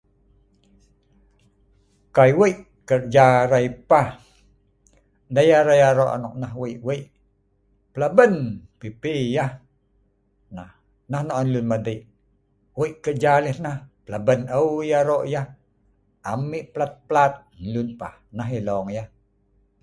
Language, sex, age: Sa'ban, male, 50-59